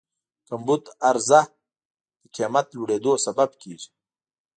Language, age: Pashto, 40-49